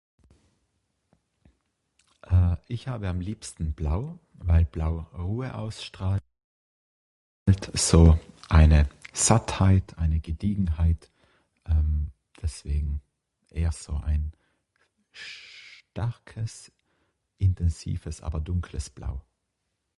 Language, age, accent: German, 40-49, Österreichisches Deutsch